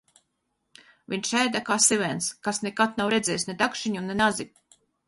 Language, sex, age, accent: Latvian, female, 50-59, Latgaliešu